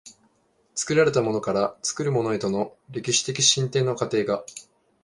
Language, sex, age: Japanese, male, 19-29